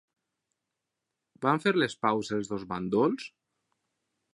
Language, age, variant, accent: Catalan, 19-29, Valencià central, valencià